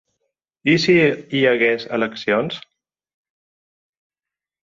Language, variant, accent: Catalan, Balear, balear